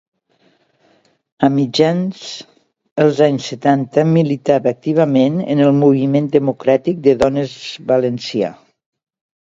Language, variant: Catalan, Nord-Occidental